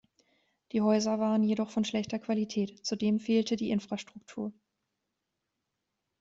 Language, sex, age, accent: German, female, 19-29, Deutschland Deutsch